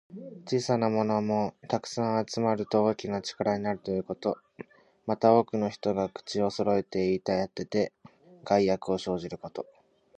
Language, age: Japanese, 19-29